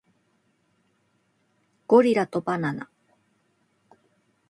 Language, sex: Japanese, female